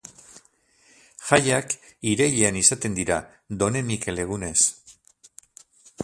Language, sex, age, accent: Basque, male, 60-69, Erdialdekoa edo Nafarra (Gipuzkoa, Nafarroa)